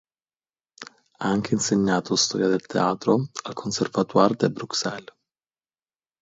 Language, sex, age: Italian, male, 19-29